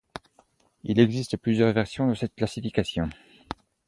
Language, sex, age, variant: French, male, 19-29, Français de métropole